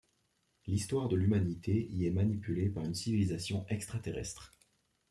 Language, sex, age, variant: French, male, 30-39, Français de métropole